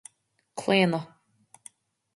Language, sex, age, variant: Irish, female, 30-39, Gaeilge Chonnacht